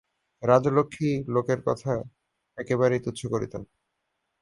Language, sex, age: Bengali, male, 19-29